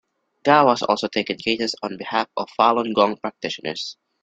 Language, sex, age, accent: English, male, 19-29, Filipino